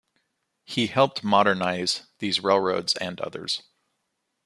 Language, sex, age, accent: English, male, 40-49, United States English